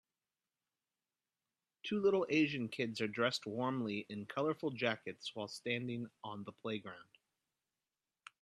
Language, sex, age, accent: English, male, 30-39, United States English